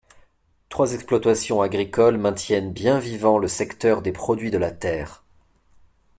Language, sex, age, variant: French, male, 19-29, Français de métropole